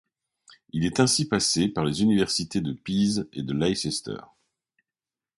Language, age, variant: French, 50-59, Français de métropole